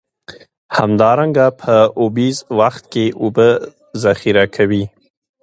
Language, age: Pashto, 30-39